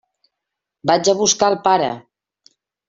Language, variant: Catalan, Central